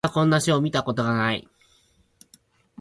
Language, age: Japanese, 19-29